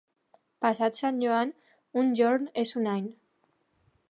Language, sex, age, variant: Catalan, female, under 19, Alacantí